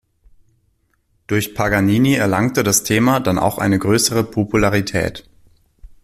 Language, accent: German, Deutschland Deutsch